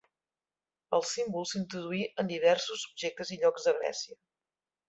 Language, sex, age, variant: Catalan, female, 30-39, Central